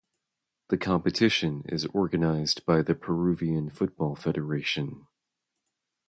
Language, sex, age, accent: English, male, 19-29, United States English